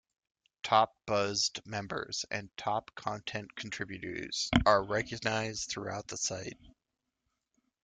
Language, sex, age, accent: English, male, 30-39, United States English